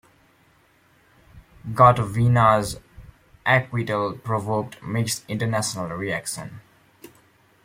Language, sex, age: English, male, 19-29